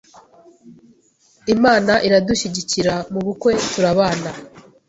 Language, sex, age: Kinyarwanda, female, 19-29